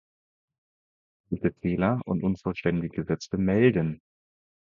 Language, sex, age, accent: German, male, 30-39, Deutschland Deutsch